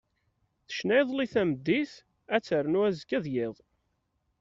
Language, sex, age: Kabyle, male, 30-39